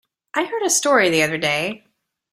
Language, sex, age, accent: English, female, 50-59, United States English